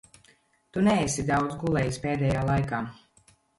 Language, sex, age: Latvian, female, 50-59